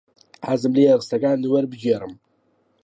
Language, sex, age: Central Kurdish, male, under 19